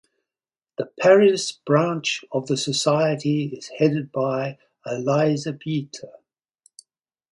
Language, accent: English, Australian English